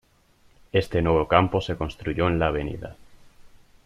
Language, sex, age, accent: Spanish, male, 19-29, España: Norte peninsular (Asturias, Castilla y León, Cantabria, País Vasco, Navarra, Aragón, La Rioja, Guadalajara, Cuenca)